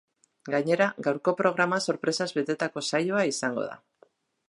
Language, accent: Basque, Mendebalekoa (Araba, Bizkaia, Gipuzkoako mendebaleko herri batzuk)